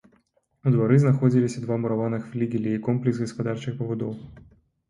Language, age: Belarusian, 19-29